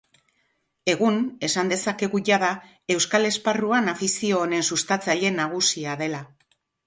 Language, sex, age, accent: Basque, female, 60-69, Mendebalekoa (Araba, Bizkaia, Gipuzkoako mendebaleko herri batzuk)